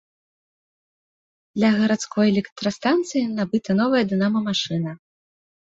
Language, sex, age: Belarusian, female, 19-29